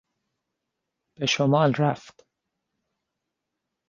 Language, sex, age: Persian, male, 30-39